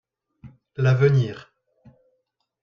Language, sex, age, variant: French, male, 40-49, Français de métropole